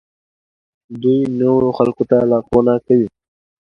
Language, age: Pashto, 19-29